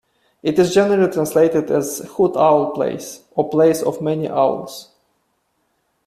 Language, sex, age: English, male, 30-39